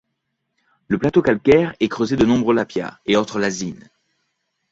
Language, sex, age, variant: French, male, 30-39, Français de métropole